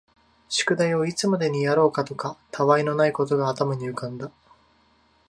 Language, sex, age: Japanese, male, 19-29